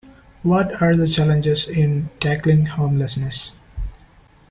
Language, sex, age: English, male, 19-29